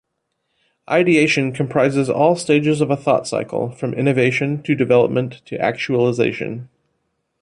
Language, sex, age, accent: English, male, 30-39, United States English